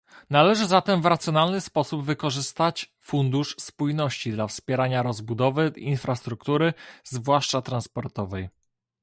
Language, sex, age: Polish, male, 19-29